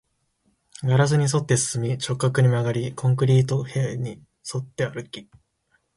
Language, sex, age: Japanese, male, 19-29